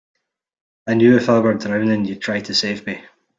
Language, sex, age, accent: English, male, 19-29, Scottish English